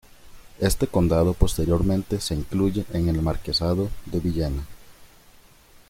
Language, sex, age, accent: Spanish, male, 19-29, América central